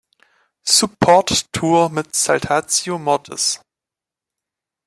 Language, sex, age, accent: German, male, 19-29, Deutschland Deutsch